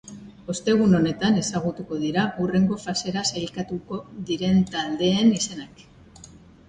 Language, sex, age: Basque, female, 50-59